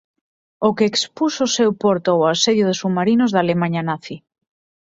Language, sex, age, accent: Galician, female, 19-29, Normativo (estándar)